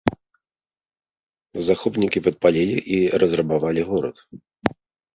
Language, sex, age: Belarusian, male, 30-39